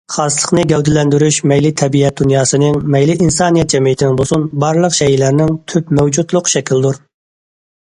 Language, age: Uyghur, 30-39